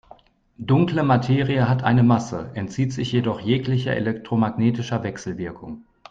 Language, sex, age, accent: German, male, 30-39, Deutschland Deutsch